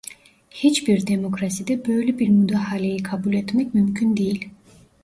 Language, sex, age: Turkish, female, 30-39